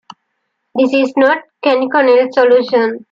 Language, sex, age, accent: English, female, 19-29, United States English